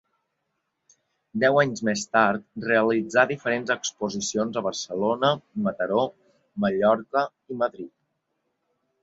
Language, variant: Catalan, Balear